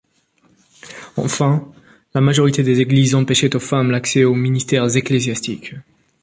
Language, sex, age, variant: French, male, 19-29, Français du nord de l'Afrique